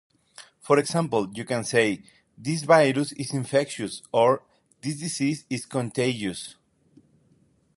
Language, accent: English, United States English